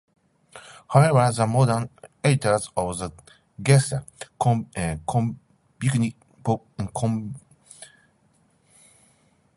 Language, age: English, 50-59